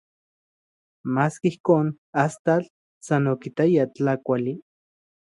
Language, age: Central Puebla Nahuatl, 30-39